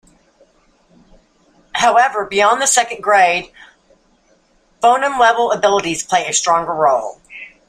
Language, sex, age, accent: English, female, 50-59, United States English